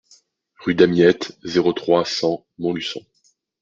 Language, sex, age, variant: French, male, 19-29, Français de métropole